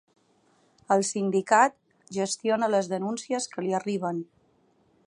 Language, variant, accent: Catalan, Balear, balear; Palma